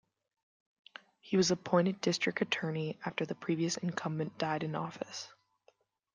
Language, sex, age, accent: English, female, 19-29, United States English